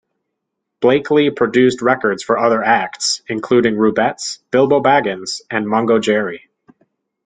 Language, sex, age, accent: English, male, 30-39, United States English